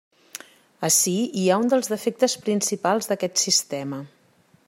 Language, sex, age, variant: Catalan, female, 40-49, Central